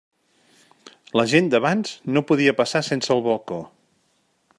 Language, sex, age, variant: Catalan, male, 40-49, Central